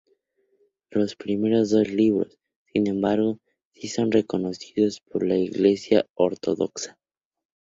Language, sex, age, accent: Spanish, male, under 19, México